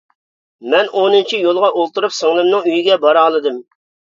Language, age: Uyghur, 40-49